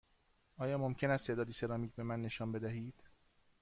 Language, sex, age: Persian, male, 40-49